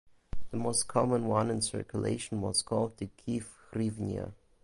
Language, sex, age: English, male, under 19